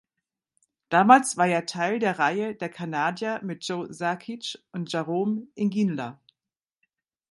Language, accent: German, Deutschland Deutsch